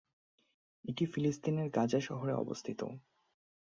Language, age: Bengali, 19-29